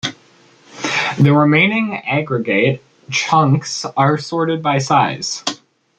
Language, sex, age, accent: English, male, under 19, United States English